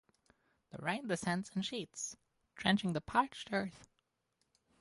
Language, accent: English, United States English